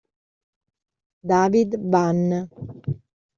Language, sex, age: Italian, female, 30-39